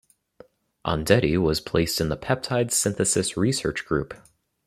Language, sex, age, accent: English, male, 19-29, United States English